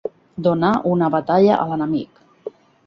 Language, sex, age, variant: Catalan, female, 50-59, Central